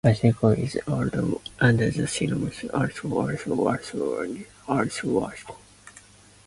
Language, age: English, 19-29